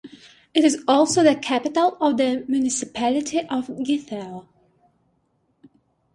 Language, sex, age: English, female, 19-29